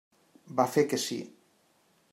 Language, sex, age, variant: Catalan, male, 40-49, Nord-Occidental